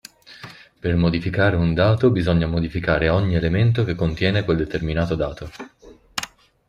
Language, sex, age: Italian, male, 30-39